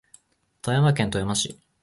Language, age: Japanese, 19-29